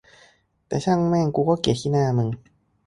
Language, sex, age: Thai, male, 30-39